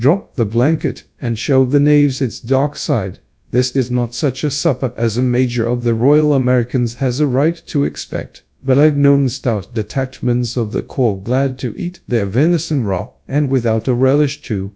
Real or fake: fake